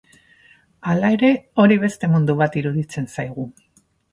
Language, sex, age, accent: Basque, female, 40-49, Mendebalekoa (Araba, Bizkaia, Gipuzkoako mendebaleko herri batzuk)